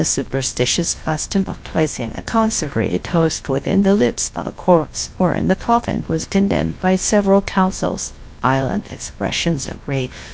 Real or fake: fake